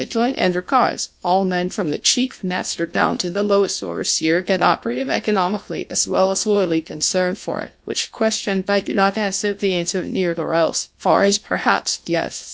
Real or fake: fake